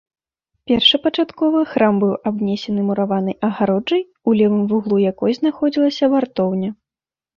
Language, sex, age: Belarusian, female, 19-29